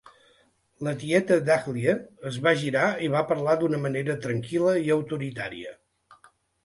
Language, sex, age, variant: Catalan, male, 60-69, Central